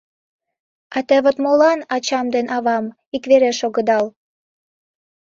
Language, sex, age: Mari, female, 19-29